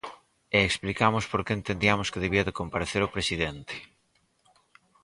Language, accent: Galician, Normativo (estándar)